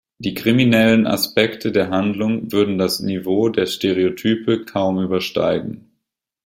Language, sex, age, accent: German, male, 19-29, Deutschland Deutsch